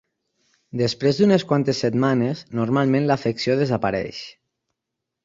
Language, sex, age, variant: Catalan, male, 30-39, Nord-Occidental